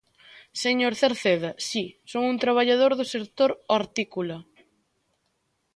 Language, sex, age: Galician, female, 19-29